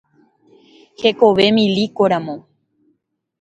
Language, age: Guarani, 19-29